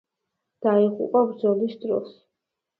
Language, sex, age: Georgian, female, under 19